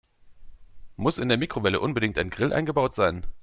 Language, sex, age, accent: German, male, 40-49, Deutschland Deutsch